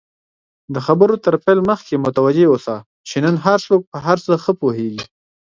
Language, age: Pashto, 19-29